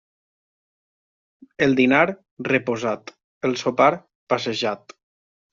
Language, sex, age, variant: Catalan, male, 19-29, Nord-Occidental